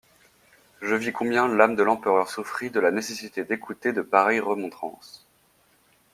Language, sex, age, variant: French, male, 19-29, Français de métropole